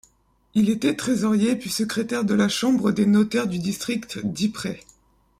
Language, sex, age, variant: French, male, under 19, Français de métropole